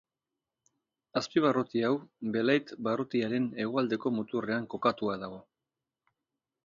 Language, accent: Basque, Erdialdekoa edo Nafarra (Gipuzkoa, Nafarroa)